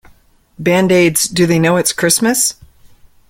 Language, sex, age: English, female, 50-59